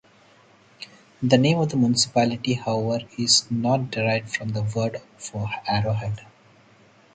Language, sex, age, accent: English, male, 30-39, India and South Asia (India, Pakistan, Sri Lanka); Singaporean English